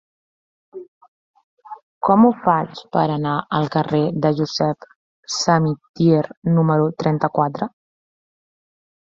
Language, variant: Catalan, Central